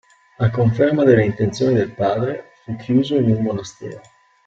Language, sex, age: Italian, male, 40-49